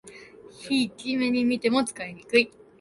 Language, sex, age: Japanese, female, 19-29